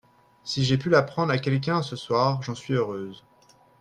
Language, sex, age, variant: French, male, 19-29, Français de métropole